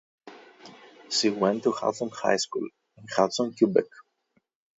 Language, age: English, 19-29